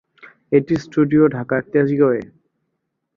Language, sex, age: Bengali, male, 19-29